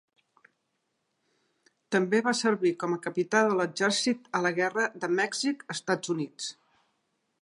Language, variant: Catalan, Central